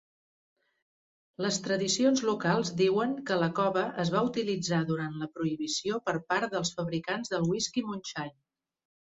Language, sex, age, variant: Catalan, female, 60-69, Central